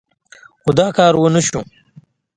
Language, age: Pashto, 19-29